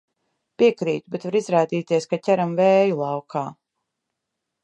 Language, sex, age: Latvian, female, 40-49